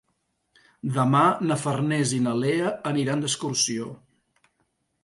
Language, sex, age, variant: Catalan, male, 50-59, Central